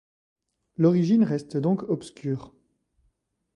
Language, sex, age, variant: French, male, 40-49, Français de métropole